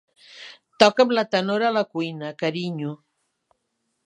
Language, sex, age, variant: Catalan, female, 60-69, Central